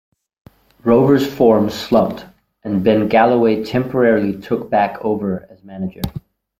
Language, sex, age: English, male, 19-29